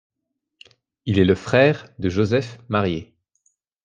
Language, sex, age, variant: French, male, 19-29, Français de métropole